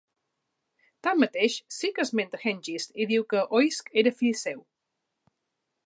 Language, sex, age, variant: Catalan, female, 40-49, Central